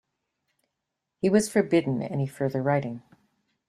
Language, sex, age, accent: English, female, 60-69, Canadian English